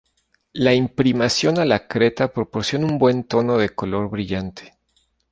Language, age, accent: Spanish, 30-39, México